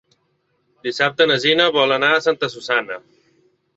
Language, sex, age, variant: Catalan, male, 30-39, Central